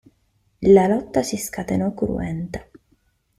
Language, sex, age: Italian, female, 19-29